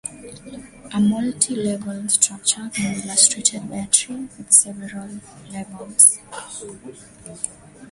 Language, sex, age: English, female, 19-29